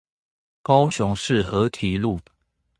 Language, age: Chinese, 30-39